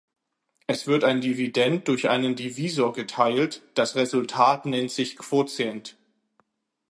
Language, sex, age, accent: German, male, 30-39, Deutschland Deutsch